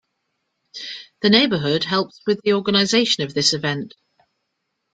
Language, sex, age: English, female, 50-59